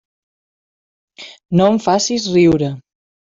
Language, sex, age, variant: Catalan, female, 30-39, Central